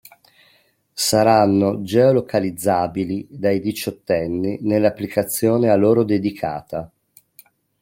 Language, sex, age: Italian, male, 50-59